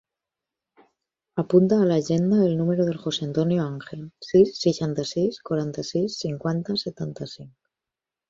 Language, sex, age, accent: Catalan, female, 30-39, valencià